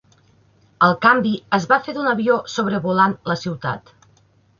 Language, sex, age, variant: Catalan, female, 30-39, Central